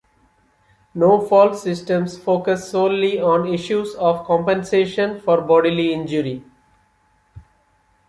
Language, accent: English, India and South Asia (India, Pakistan, Sri Lanka)